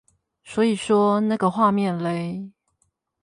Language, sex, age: Chinese, female, 30-39